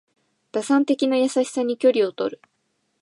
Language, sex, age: Japanese, female, 19-29